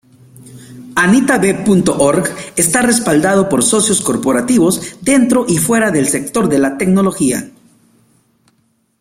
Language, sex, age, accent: Spanish, male, 40-49, América central